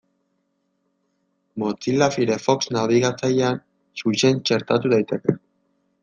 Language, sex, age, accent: Basque, male, 19-29, Erdialdekoa edo Nafarra (Gipuzkoa, Nafarroa)